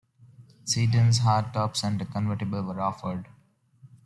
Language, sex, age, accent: English, male, 19-29, India and South Asia (India, Pakistan, Sri Lanka)